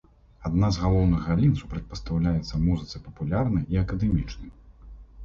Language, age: Belarusian, 30-39